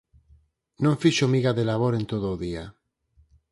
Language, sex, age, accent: Galician, male, 40-49, Normativo (estándar)